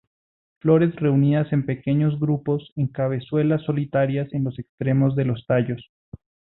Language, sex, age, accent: Spanish, male, 30-39, Andino-Pacífico: Colombia, Perú, Ecuador, oeste de Bolivia y Venezuela andina